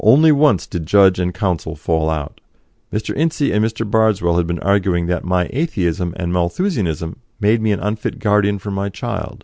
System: none